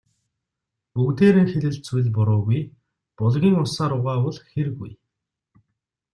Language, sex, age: Mongolian, male, 30-39